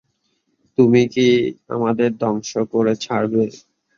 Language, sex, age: Bengali, male, 19-29